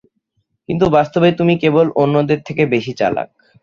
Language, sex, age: Bengali, male, 19-29